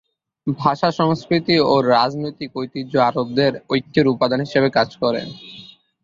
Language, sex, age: Bengali, male, 19-29